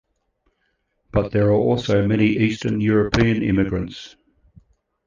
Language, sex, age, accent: English, male, 60-69, Australian English